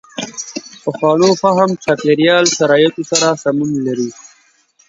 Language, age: Pashto, 19-29